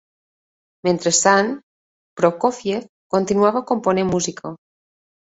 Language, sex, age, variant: Catalan, female, 40-49, Balear